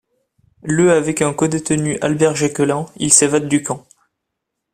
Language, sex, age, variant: French, male, 19-29, Français de métropole